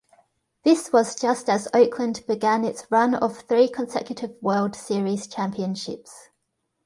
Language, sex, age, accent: English, female, 30-39, Australian English